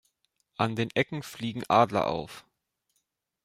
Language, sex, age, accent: German, male, 19-29, Deutschland Deutsch